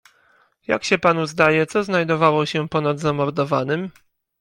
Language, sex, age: Polish, male, 30-39